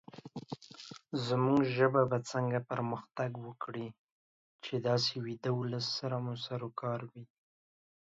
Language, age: Pashto, 19-29